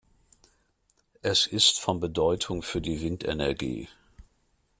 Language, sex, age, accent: German, male, 50-59, Deutschland Deutsch